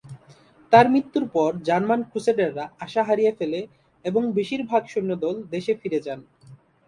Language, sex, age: Bengali, male, 19-29